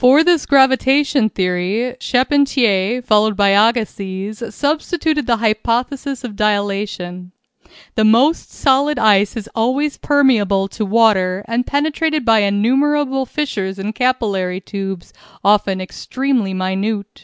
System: none